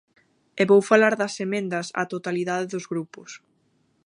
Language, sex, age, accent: Galician, female, 19-29, Atlántico (seseo e gheada); Normativo (estándar)